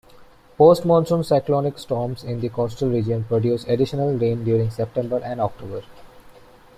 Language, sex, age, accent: English, male, 19-29, India and South Asia (India, Pakistan, Sri Lanka)